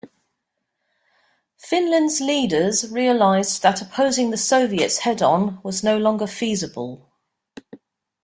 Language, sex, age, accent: English, female, 50-59, England English